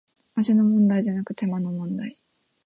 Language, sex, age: Japanese, female, 19-29